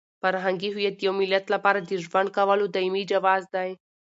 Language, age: Pashto, 19-29